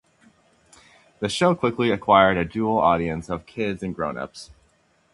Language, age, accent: English, 19-29, United States English